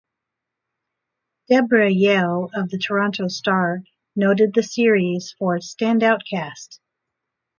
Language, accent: English, United States English